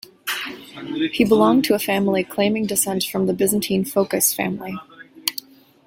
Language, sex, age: English, female, 19-29